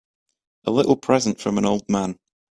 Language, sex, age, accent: English, male, 19-29, England English